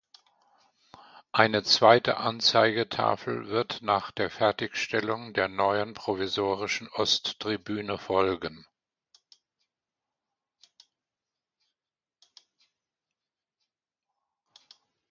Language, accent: German, Deutschland Deutsch